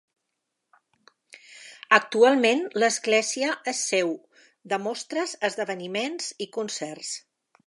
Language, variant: Catalan, Septentrional